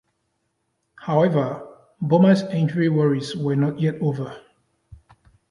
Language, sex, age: English, male, 30-39